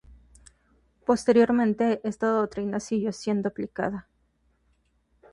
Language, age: Spanish, 30-39